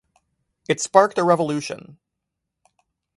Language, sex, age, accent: English, male, 30-39, United States English